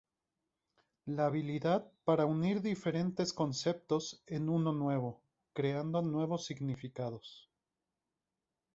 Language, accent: Spanish, México